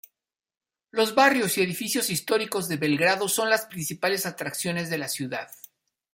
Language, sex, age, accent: Spanish, male, 50-59, México